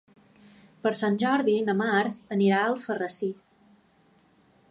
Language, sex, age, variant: Catalan, female, 40-49, Balear